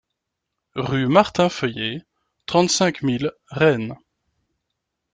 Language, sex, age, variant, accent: French, male, 30-39, Français d'Europe, Français de Belgique